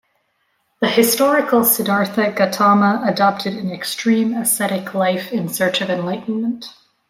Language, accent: English, Canadian English